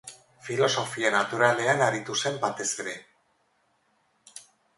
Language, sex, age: Basque, female, 50-59